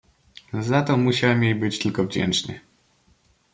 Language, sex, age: Polish, male, 19-29